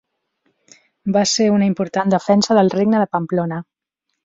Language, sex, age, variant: Catalan, female, 30-39, Central